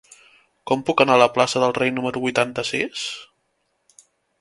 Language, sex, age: Catalan, male, 19-29